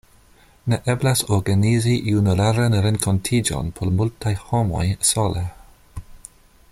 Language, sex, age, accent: Esperanto, male, 30-39, Internacia